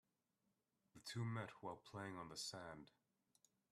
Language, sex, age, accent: English, male, 19-29, United States English